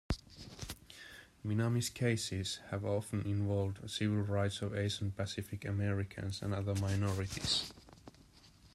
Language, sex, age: English, male, 40-49